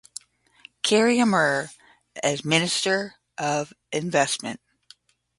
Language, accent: English, United States English